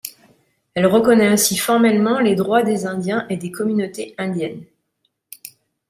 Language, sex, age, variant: French, female, 30-39, Français de métropole